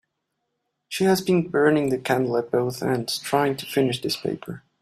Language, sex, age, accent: English, male, 19-29, United States English